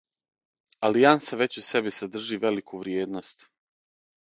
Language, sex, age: Serbian, male, 30-39